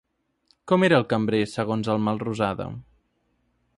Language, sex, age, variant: Catalan, male, 19-29, Central